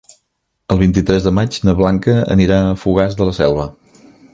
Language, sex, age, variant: Catalan, male, 50-59, Central